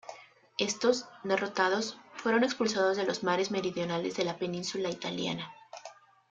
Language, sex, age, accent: Spanish, female, 19-29, México